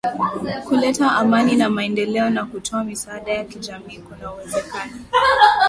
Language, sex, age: Swahili, female, under 19